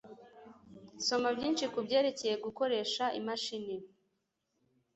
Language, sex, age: Kinyarwanda, female, under 19